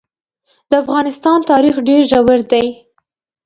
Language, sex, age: Pashto, female, under 19